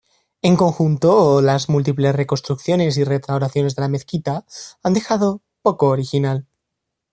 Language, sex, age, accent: Spanish, male, 19-29, España: Centro-Sur peninsular (Madrid, Toledo, Castilla-La Mancha)